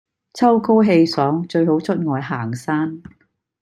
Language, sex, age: Cantonese, female, 60-69